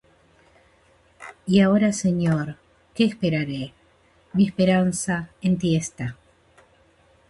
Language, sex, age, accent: Spanish, female, 60-69, Rioplatense: Argentina, Uruguay, este de Bolivia, Paraguay